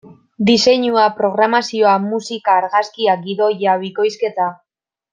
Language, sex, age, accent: Basque, female, 19-29, Mendebalekoa (Araba, Bizkaia, Gipuzkoako mendebaleko herri batzuk)